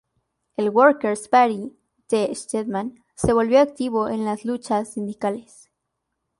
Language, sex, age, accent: Spanish, female, under 19, México